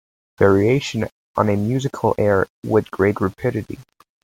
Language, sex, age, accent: English, male, under 19, Canadian English